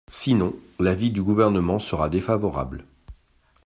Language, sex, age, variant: French, male, 50-59, Français de métropole